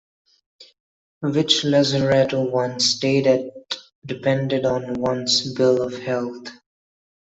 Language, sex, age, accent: English, male, 19-29, India and South Asia (India, Pakistan, Sri Lanka)